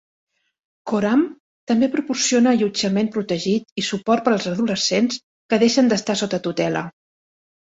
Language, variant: Catalan, Central